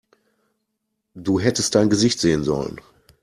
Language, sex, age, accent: German, male, 40-49, Deutschland Deutsch